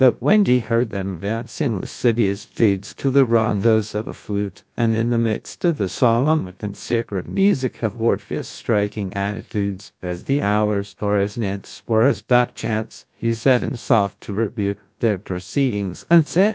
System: TTS, GlowTTS